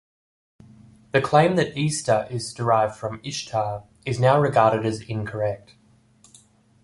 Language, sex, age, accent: English, male, 19-29, Australian English